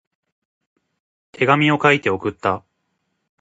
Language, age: Japanese, 19-29